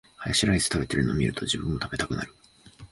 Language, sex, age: Japanese, male, 19-29